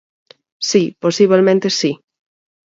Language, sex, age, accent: Galician, female, 30-39, Normativo (estándar)